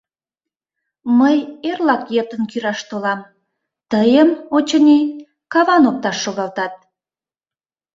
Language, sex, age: Mari, female, 40-49